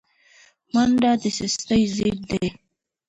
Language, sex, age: Pashto, female, 19-29